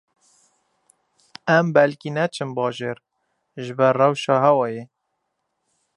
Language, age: Kurdish, 19-29